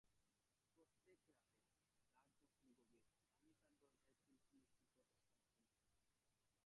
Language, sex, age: Bengali, male, under 19